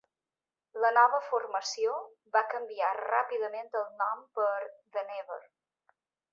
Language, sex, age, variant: Catalan, female, 40-49, Balear